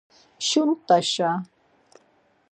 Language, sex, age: Laz, female, 50-59